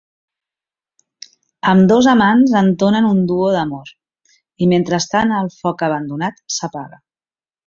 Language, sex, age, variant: Catalan, female, 40-49, Central